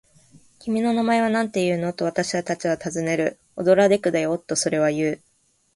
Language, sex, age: Japanese, female, 19-29